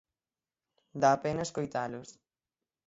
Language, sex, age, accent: Galician, male, 19-29, Atlántico (seseo e gheada); Normativo (estándar)